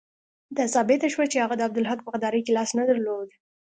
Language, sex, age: Pashto, female, 19-29